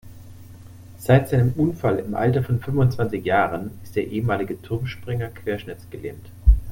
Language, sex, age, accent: German, male, 40-49, Deutschland Deutsch